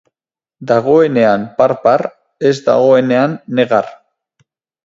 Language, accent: Basque, Erdialdekoa edo Nafarra (Gipuzkoa, Nafarroa)